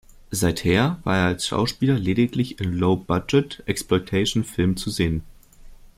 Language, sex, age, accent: German, male, 19-29, Deutschland Deutsch